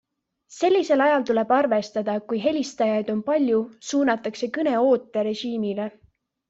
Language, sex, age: Estonian, female, 19-29